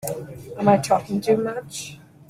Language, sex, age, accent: English, female, 19-29, India and South Asia (India, Pakistan, Sri Lanka)